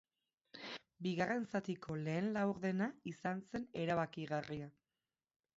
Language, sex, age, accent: Basque, female, 30-39, Erdialdekoa edo Nafarra (Gipuzkoa, Nafarroa)